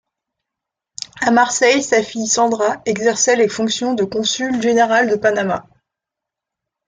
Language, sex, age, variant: French, female, 19-29, Français de métropole